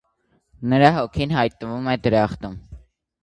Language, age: Armenian, 19-29